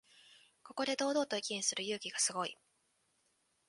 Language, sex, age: Japanese, female, 19-29